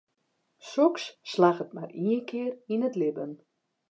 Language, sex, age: Western Frisian, female, 40-49